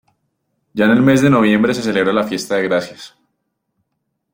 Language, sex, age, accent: Spanish, male, 19-29, Andino-Pacífico: Colombia, Perú, Ecuador, oeste de Bolivia y Venezuela andina